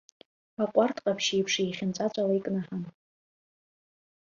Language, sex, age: Abkhazian, female, under 19